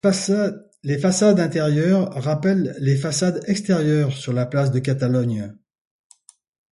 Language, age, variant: French, 70-79, Français de métropole